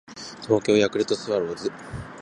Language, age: Japanese, 19-29